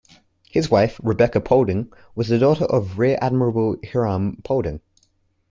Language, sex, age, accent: English, male, under 19, Australian English